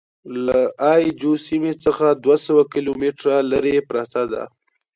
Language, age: Pashto, under 19